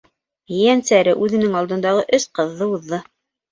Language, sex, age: Bashkir, female, 40-49